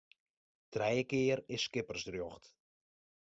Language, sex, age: Western Frisian, male, 19-29